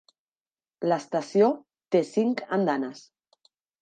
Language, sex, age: Catalan, female, 30-39